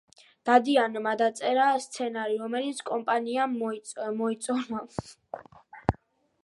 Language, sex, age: Georgian, female, under 19